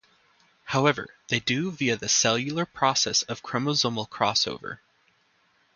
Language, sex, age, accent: English, male, under 19, United States English